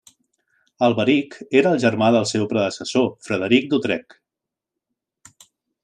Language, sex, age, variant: Catalan, male, 30-39, Central